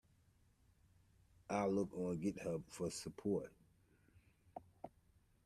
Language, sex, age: English, male, 50-59